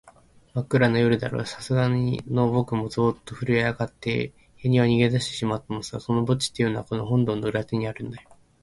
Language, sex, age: Japanese, male, 19-29